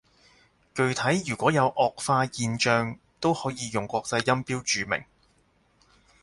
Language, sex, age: Cantonese, male, 30-39